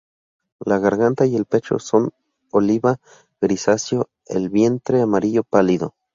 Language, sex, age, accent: Spanish, male, 19-29, México